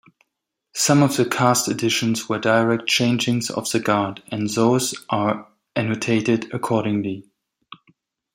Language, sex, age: English, male, 19-29